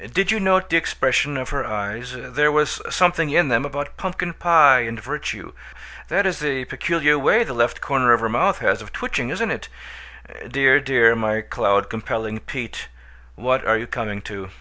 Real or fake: real